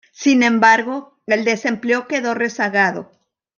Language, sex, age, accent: Spanish, male, 40-49, México